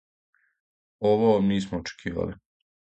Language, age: Serbian, 19-29